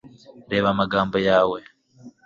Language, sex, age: Kinyarwanda, male, 19-29